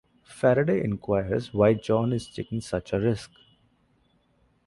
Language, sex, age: English, male, 19-29